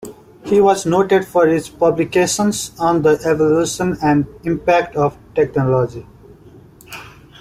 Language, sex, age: English, male, 19-29